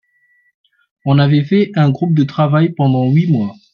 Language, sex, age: French, male, 19-29